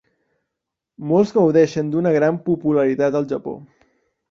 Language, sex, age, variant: Catalan, male, 19-29, Central